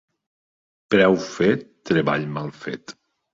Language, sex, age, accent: Catalan, male, 40-49, valencià